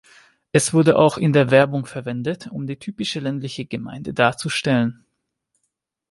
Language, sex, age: German, male, 19-29